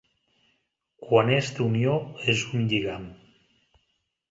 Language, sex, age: Catalan, male, 50-59